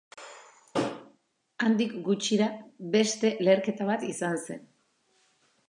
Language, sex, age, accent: Basque, female, 40-49, Erdialdekoa edo Nafarra (Gipuzkoa, Nafarroa)